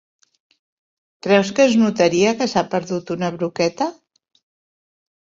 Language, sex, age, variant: Catalan, female, 60-69, Central